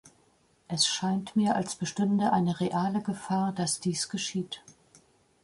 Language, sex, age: German, female, 50-59